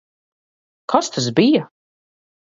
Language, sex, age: Latvian, female, 40-49